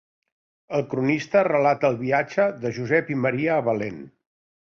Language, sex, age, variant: Catalan, male, 60-69, Central